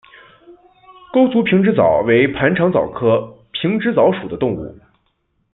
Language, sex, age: Chinese, male, 19-29